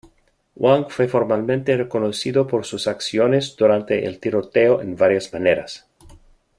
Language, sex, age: Spanish, male, 50-59